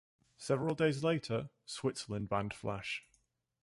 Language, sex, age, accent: English, male, 19-29, England English